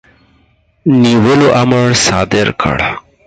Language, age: Pashto, 19-29